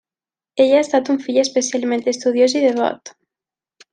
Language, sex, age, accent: Catalan, female, 19-29, valencià